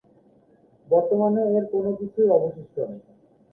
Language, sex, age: Bengali, male, 19-29